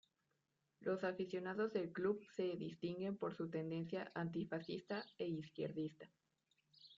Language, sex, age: Spanish, female, 19-29